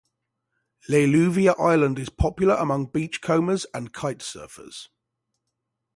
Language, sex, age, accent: English, male, 40-49, England English